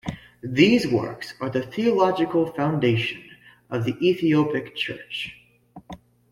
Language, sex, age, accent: English, male, under 19, United States English